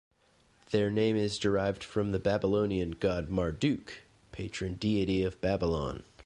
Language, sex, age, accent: English, male, 30-39, United States English